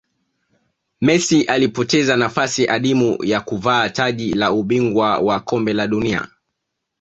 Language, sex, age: Swahili, male, 19-29